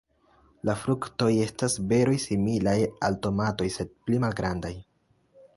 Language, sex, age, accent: Esperanto, male, 19-29, Internacia